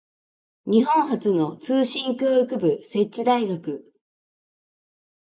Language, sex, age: Japanese, female, 50-59